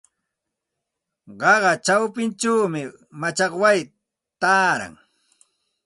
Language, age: Santa Ana de Tusi Pasco Quechua, 40-49